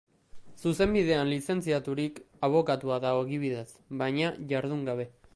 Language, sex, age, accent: Basque, male, 19-29, Mendebalekoa (Araba, Bizkaia, Gipuzkoako mendebaleko herri batzuk)